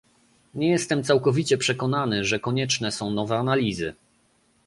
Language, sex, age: Polish, male, 30-39